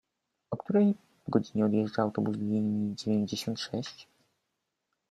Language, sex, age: Polish, male, 30-39